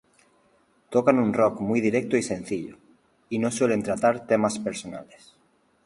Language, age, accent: Spanish, 30-39, España: Sur peninsular (Andalucia, Extremadura, Murcia)